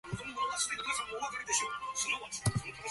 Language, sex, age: English, male, 19-29